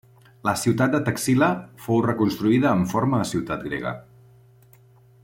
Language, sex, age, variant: Catalan, male, 40-49, Central